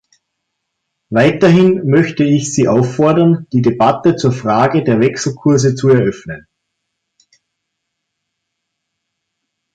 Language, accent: German, Österreichisches Deutsch